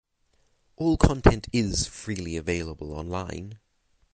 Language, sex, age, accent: English, male, 19-29, England English; New Zealand English